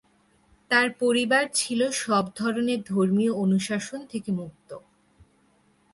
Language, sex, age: Bengali, female, 19-29